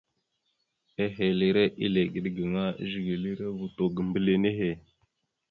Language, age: Mada (Cameroon), 19-29